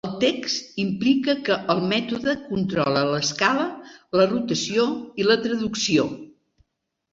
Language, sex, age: Catalan, female, 70-79